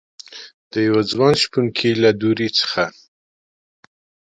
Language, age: Pashto, 50-59